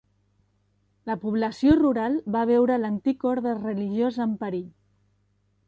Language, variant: Catalan, Central